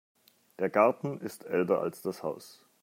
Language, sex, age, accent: German, male, 40-49, Deutschland Deutsch